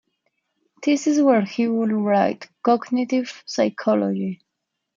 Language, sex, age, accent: English, female, 19-29, United States English